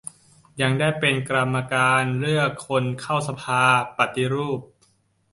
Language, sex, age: Thai, male, 19-29